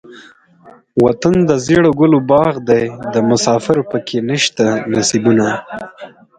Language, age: Pashto, 19-29